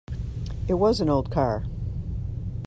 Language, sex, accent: English, female, United States English